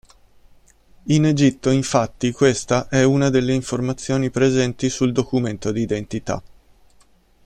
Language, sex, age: Italian, male, 30-39